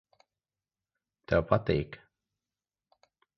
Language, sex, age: Latvian, male, 40-49